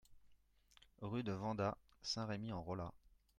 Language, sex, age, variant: French, male, 30-39, Français de métropole